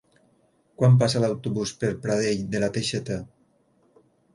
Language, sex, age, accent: Catalan, male, 50-59, valencià